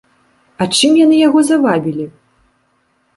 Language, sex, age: Belarusian, female, 30-39